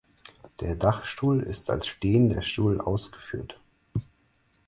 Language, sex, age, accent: German, male, 19-29, Deutschland Deutsch